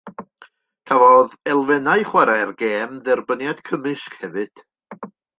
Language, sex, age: Welsh, male, 60-69